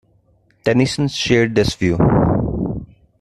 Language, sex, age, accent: English, male, 19-29, India and South Asia (India, Pakistan, Sri Lanka)